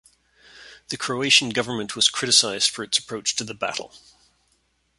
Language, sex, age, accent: English, male, 50-59, Canadian English